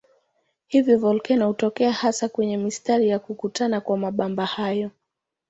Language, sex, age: Swahili, female, 19-29